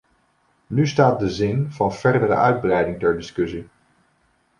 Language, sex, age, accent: Dutch, male, 19-29, Nederlands Nederlands